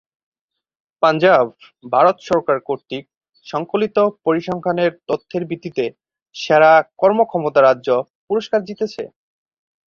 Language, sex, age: Bengali, male, 19-29